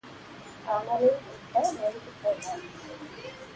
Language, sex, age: Tamil, female, 19-29